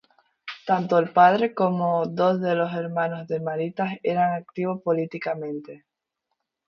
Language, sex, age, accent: Spanish, female, 19-29, España: Islas Canarias